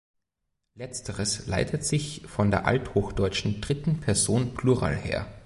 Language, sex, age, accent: German, male, 30-39, Österreichisches Deutsch